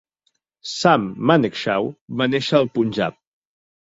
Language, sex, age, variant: Catalan, male, 30-39, Central